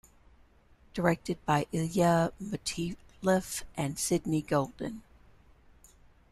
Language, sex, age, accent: English, female, 60-69, United States English